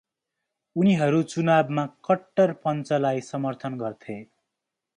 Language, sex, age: Nepali, male, 19-29